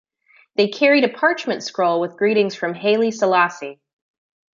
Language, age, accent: English, 19-29, United States English